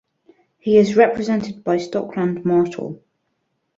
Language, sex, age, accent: English, male, under 19, England English